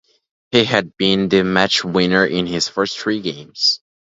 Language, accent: English, United States English